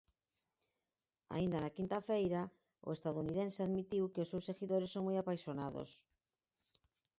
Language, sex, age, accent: Galician, female, 40-49, Central (gheada)